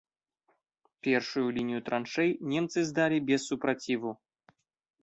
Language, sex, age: Belarusian, male, 19-29